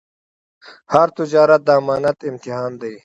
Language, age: Pashto, 30-39